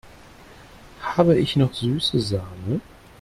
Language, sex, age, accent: German, male, 30-39, Deutschland Deutsch